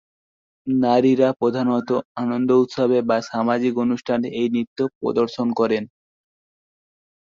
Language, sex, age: Bengali, male, 19-29